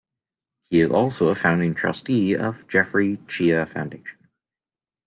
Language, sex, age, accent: English, male, 19-29, United States English